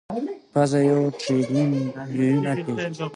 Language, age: Pashto, 19-29